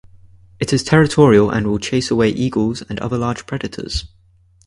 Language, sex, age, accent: English, male, 19-29, England English